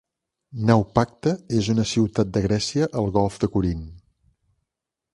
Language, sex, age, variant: Catalan, male, 50-59, Central